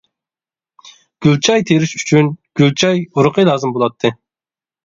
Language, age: Uyghur, 19-29